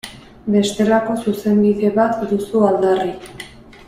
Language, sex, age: Basque, female, 19-29